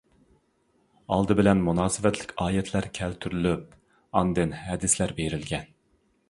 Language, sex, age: Uyghur, male, 30-39